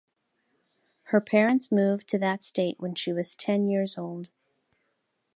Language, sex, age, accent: English, female, 40-49, United States English